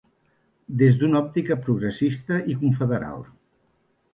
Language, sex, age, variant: Catalan, male, 50-59, Central